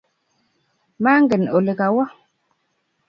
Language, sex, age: Kalenjin, female, 19-29